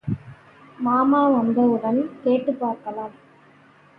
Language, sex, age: Tamil, female, 19-29